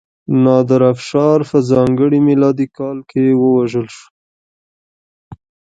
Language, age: Pashto, 19-29